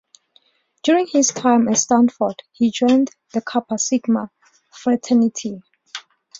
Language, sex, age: English, female, 30-39